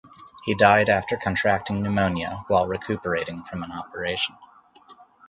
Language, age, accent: English, 30-39, United States English